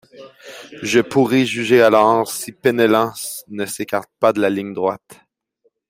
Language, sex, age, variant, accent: French, male, 30-39, Français d'Amérique du Nord, Français du Canada